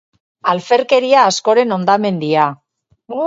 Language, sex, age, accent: Basque, female, 50-59, Erdialdekoa edo Nafarra (Gipuzkoa, Nafarroa)